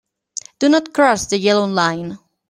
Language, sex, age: English, female, 19-29